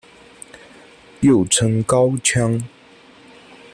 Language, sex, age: Chinese, male, 19-29